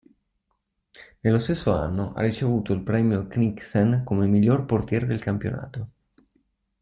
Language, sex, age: Italian, male, 30-39